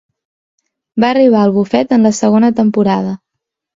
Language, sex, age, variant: Catalan, female, 19-29, Central